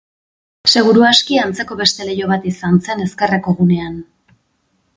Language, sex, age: Basque, female, 40-49